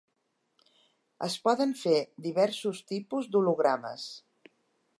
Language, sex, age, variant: Catalan, female, 60-69, Central